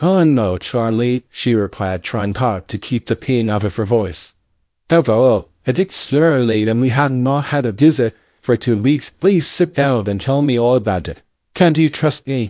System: TTS, VITS